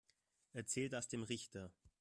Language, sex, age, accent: German, male, 19-29, Deutschland Deutsch